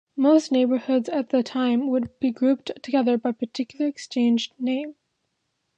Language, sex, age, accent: English, female, under 19, United States English